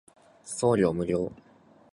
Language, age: Japanese, 19-29